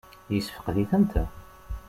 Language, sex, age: Kabyle, male, 19-29